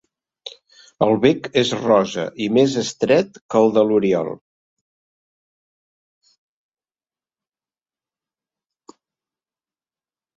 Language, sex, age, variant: Catalan, male, 60-69, Central